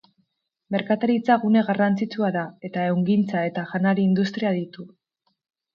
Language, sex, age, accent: Basque, female, 19-29, Mendebalekoa (Araba, Bizkaia, Gipuzkoako mendebaleko herri batzuk)